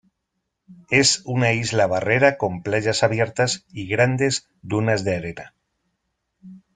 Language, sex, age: Spanish, male, 40-49